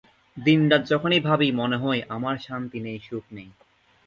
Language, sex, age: Bengali, male, 19-29